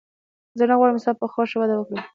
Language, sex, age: Pashto, female, 19-29